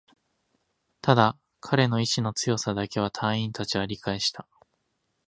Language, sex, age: Japanese, male, 19-29